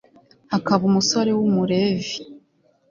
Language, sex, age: Kinyarwanda, female, 19-29